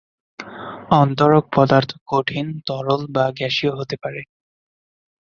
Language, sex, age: Bengali, male, 19-29